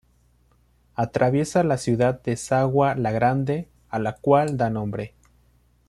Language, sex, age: Spanish, male, 19-29